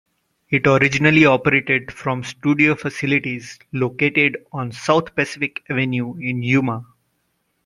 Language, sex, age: English, male, 30-39